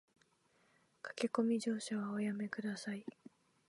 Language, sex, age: Japanese, female, 19-29